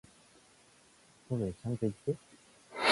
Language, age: English, 19-29